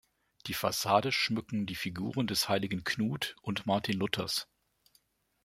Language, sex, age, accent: German, male, 50-59, Deutschland Deutsch